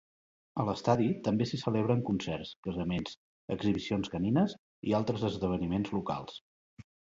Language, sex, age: Catalan, male, 50-59